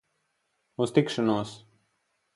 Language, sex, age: Latvian, male, 40-49